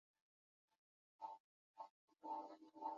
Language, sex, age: Bengali, male, 19-29